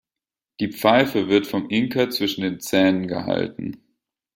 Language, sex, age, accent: German, male, 19-29, Deutschland Deutsch